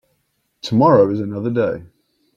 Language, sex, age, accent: English, male, 19-29, England English